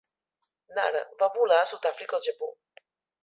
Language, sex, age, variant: Catalan, female, 30-39, Central